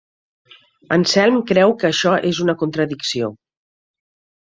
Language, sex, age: Catalan, female, 50-59